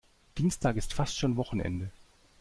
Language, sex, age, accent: German, male, 30-39, Deutschland Deutsch